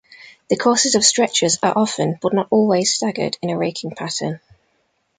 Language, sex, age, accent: English, female, 19-29, England English